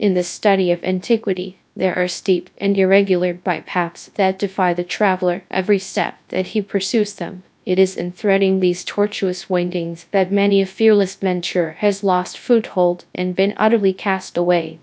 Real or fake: fake